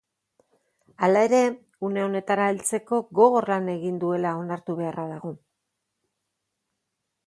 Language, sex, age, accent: Basque, female, 50-59, Mendebalekoa (Araba, Bizkaia, Gipuzkoako mendebaleko herri batzuk)